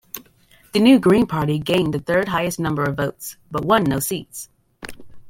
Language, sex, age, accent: English, female, under 19, United States English